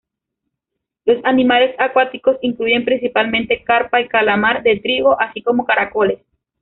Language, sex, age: Spanish, female, 19-29